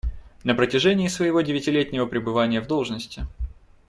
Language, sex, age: Russian, male, 19-29